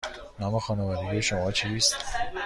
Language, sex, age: Persian, male, 30-39